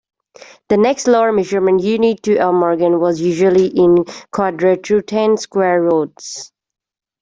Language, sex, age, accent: English, female, 19-29, England English